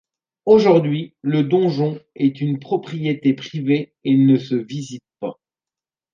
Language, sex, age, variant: French, male, 40-49, Français de métropole